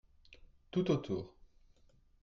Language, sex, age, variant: French, male, 30-39, Français de métropole